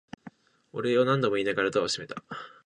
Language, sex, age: Japanese, male, 19-29